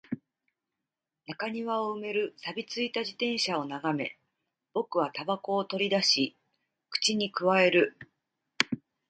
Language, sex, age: Japanese, female, 30-39